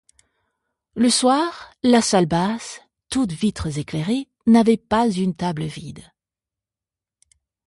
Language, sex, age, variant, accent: French, female, 40-49, Français d'Europe, Français de Suisse